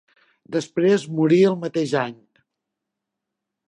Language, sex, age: Catalan, female, 60-69